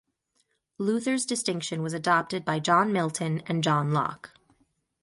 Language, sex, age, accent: English, female, 30-39, United States English